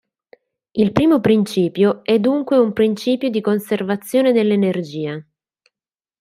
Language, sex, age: Italian, female, 19-29